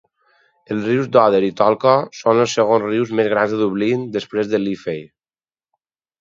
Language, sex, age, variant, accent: Catalan, male, 30-39, Valencià meridional, valencià